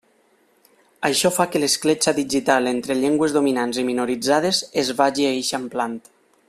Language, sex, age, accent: Catalan, male, 19-29, valencià